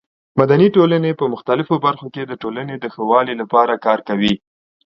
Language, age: Pashto, 30-39